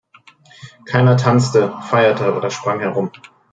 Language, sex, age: German, male, 30-39